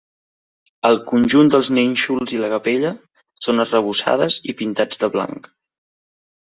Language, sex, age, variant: Catalan, male, 19-29, Central